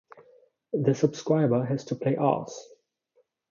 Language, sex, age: English, male, 30-39